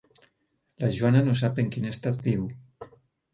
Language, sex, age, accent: Catalan, male, 50-59, valencià